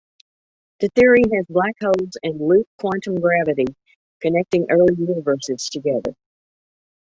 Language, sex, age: English, female, 70-79